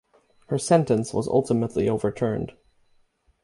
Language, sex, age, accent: English, male, 19-29, United States English; England English